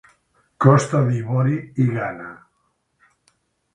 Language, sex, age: Catalan, male, 50-59